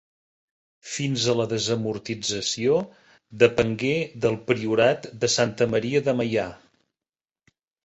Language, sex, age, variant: Catalan, male, 60-69, Central